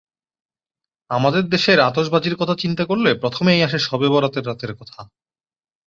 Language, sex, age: Bengali, male, 30-39